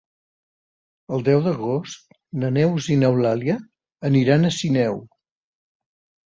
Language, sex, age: Catalan, male, 60-69